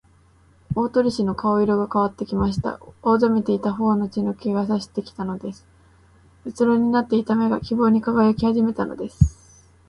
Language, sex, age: Japanese, female, 19-29